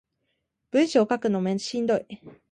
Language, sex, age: Japanese, female, 19-29